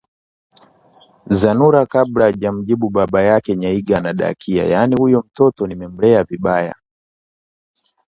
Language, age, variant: Swahili, 19-29, Kiswahili cha Bara ya Tanzania